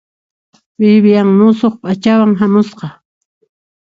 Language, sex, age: Puno Quechua, female, 60-69